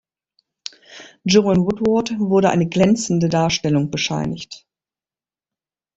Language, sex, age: German, female, 50-59